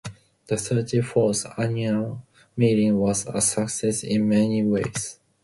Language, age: English, 19-29